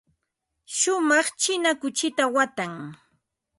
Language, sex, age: Ambo-Pasco Quechua, female, 50-59